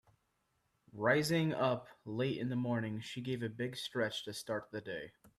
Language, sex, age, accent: English, male, 19-29, United States English